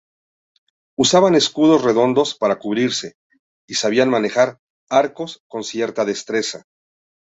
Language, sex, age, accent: Spanish, male, 40-49, México